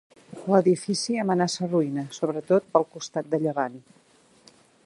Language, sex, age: Catalan, female, 50-59